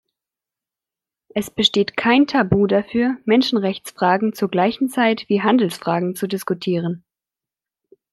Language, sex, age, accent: German, female, 19-29, Deutschland Deutsch